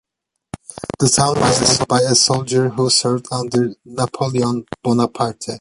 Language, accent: English, Australian English